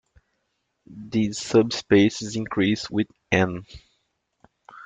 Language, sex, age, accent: English, male, 19-29, United States English